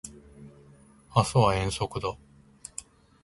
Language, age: Japanese, 19-29